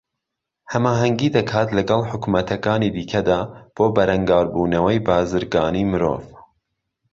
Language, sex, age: Central Kurdish, male, 40-49